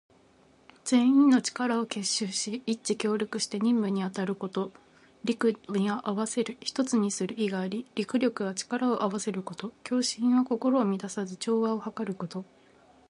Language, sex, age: Japanese, female, 19-29